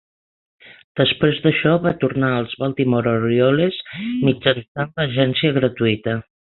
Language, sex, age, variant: Catalan, female, 60-69, Central